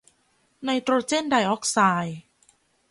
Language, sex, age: Thai, female, 19-29